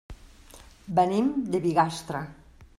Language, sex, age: Catalan, female, 40-49